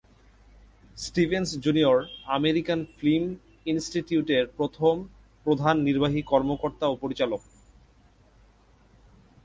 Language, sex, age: Bengali, male, 19-29